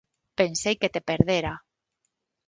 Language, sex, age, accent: Galician, female, 40-49, Normativo (estándar); Neofalante